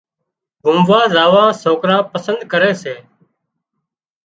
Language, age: Wadiyara Koli, 40-49